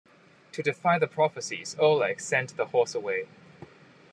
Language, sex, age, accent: English, male, 30-39, Hong Kong English